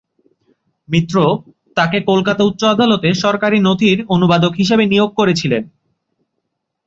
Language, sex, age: Bengali, male, 19-29